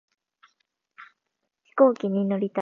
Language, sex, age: Japanese, female, under 19